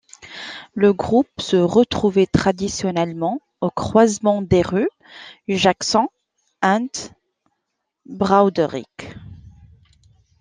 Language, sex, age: French, female, 30-39